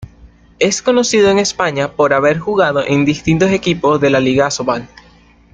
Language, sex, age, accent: Spanish, male, 19-29, Caribe: Cuba, Venezuela, Puerto Rico, República Dominicana, Panamá, Colombia caribeña, México caribeño, Costa del golfo de México